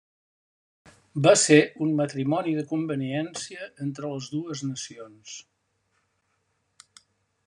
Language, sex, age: Catalan, male, 70-79